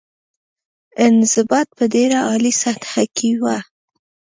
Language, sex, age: Pashto, female, 19-29